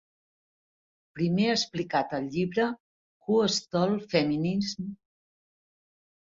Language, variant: Catalan, Central